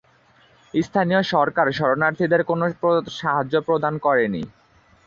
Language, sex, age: Bengali, male, 19-29